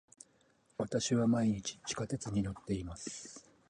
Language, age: Japanese, 50-59